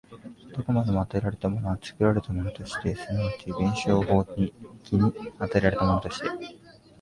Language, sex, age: Japanese, male, 19-29